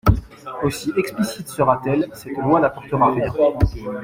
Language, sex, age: French, male, 19-29